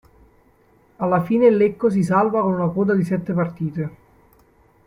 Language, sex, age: Italian, male, 19-29